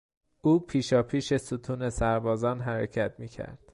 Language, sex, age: Persian, male, 19-29